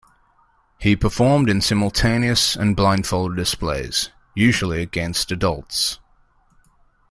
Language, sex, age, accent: English, male, 19-29, England English